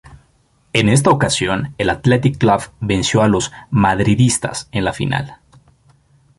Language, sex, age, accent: Spanish, male, 19-29, México